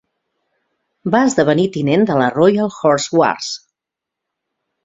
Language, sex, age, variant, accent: Catalan, female, 40-49, Central, Català central